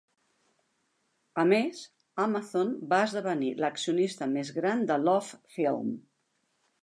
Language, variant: Catalan, Central